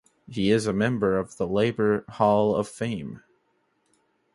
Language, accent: English, United States English